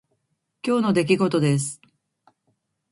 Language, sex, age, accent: Japanese, female, 50-59, 標準語; 東京